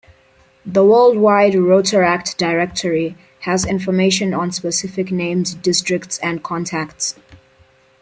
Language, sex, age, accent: English, male, under 19, England English